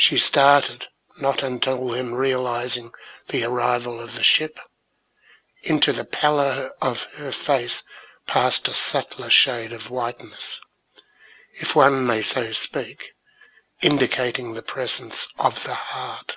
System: none